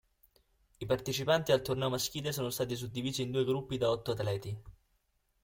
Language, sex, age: Italian, male, 19-29